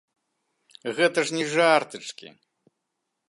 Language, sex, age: Belarusian, male, 40-49